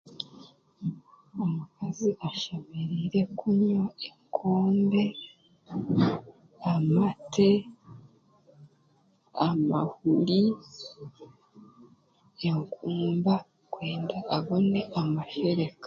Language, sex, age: Chiga, female, 30-39